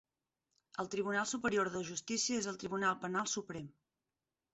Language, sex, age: Catalan, female, 40-49